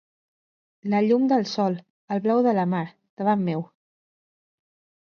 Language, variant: Catalan, Central